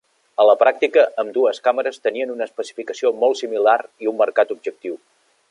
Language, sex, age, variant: Catalan, male, 40-49, Central